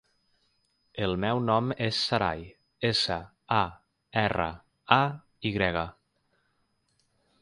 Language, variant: Catalan, Nord-Occidental